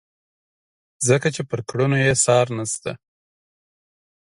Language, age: Pashto, 19-29